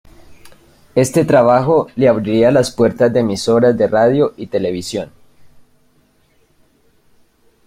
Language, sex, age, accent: Spanish, male, 19-29, Andino-Pacífico: Colombia, Perú, Ecuador, oeste de Bolivia y Venezuela andina